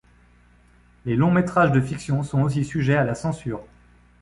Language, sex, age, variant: French, male, 40-49, Français de métropole